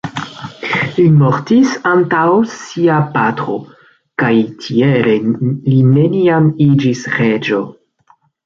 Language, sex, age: Esperanto, male, 19-29